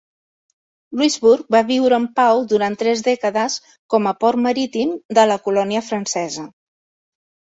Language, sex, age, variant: Catalan, female, 50-59, Central